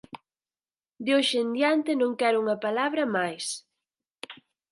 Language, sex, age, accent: Galician, female, 19-29, Central (sen gheada)